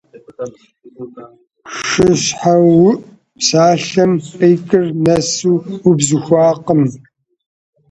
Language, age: Kabardian, 40-49